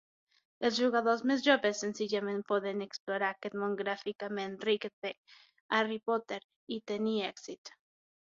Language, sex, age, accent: Catalan, female, 19-29, central; aprenent (recent, des del castellà)